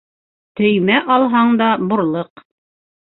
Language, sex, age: Bashkir, female, 40-49